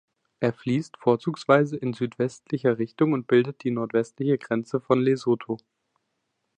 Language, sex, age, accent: German, male, 19-29, Deutschland Deutsch